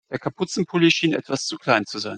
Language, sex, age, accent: German, male, 30-39, Deutschland Deutsch